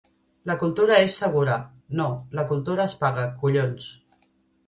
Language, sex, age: Catalan, female, 30-39